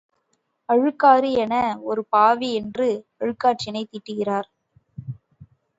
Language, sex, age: Tamil, female, 19-29